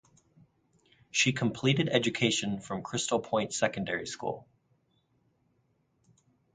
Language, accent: English, United States English